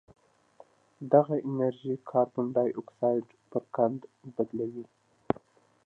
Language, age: Pashto, 19-29